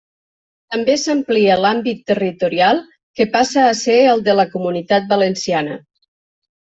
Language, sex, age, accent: Catalan, female, 50-59, valencià